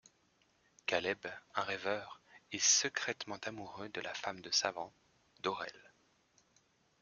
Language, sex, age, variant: French, male, 30-39, Français de métropole